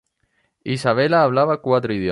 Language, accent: Spanish, España: Sur peninsular (Andalucia, Extremadura, Murcia)